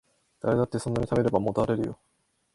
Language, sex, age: Japanese, male, 19-29